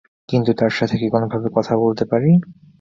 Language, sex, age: Bengali, male, 19-29